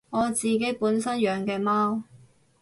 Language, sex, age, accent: Cantonese, female, 30-39, 广州音